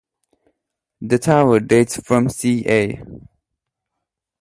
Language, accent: English, United States English